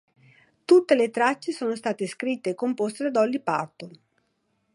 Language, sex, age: Italian, female, 60-69